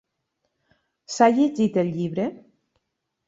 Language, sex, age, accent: Catalan, female, 50-59, valencià